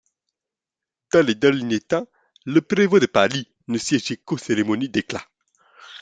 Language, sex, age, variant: French, male, under 19, Français de métropole